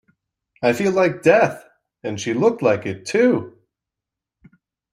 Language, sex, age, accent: English, male, 19-29, United States English